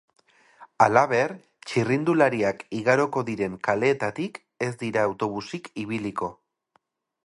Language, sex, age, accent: Basque, male, 30-39, Erdialdekoa edo Nafarra (Gipuzkoa, Nafarroa)